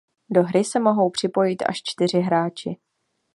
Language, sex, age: Czech, female, 19-29